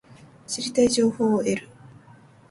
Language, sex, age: Japanese, female, under 19